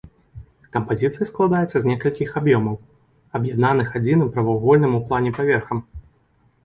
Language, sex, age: Belarusian, male, 19-29